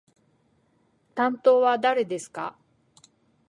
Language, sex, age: Japanese, female, 50-59